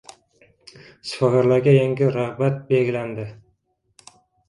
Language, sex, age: Uzbek, male, 30-39